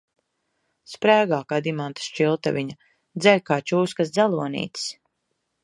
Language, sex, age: Latvian, female, 40-49